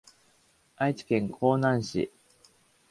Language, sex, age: Japanese, male, under 19